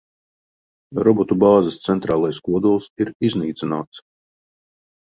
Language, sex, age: Latvian, male, 40-49